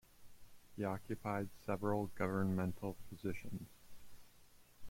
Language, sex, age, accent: English, male, 30-39, United States English